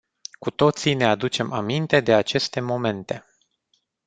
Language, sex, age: Romanian, male, 30-39